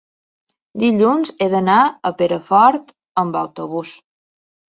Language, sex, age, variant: Catalan, female, 30-39, Balear